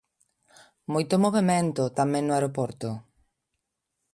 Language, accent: Galician, Normativo (estándar)